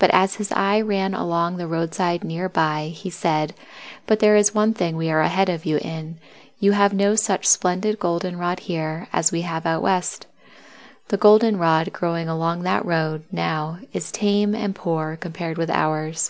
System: none